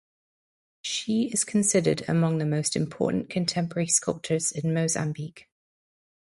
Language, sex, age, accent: English, female, 30-39, England English